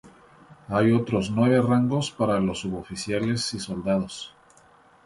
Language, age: Spanish, 50-59